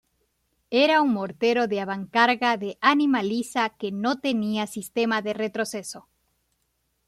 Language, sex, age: Spanish, female, 30-39